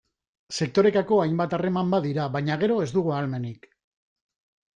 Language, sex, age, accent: Basque, male, 40-49, Mendebalekoa (Araba, Bizkaia, Gipuzkoako mendebaleko herri batzuk)